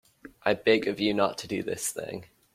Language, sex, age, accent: English, male, under 19, United States English